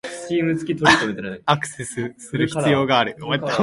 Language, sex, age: Japanese, male, 19-29